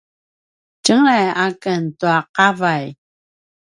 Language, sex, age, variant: Paiwan, female, 50-59, pinayuanan a kinaikacedasan (東排灣語)